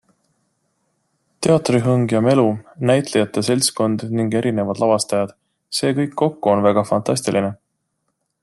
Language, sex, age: Estonian, male, 30-39